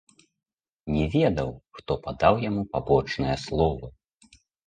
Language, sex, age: Belarusian, male, 30-39